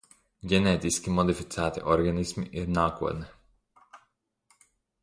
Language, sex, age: Latvian, male, under 19